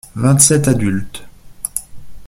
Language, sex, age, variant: French, male, 19-29, Français de métropole